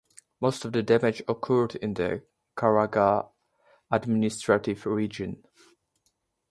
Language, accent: English, United States English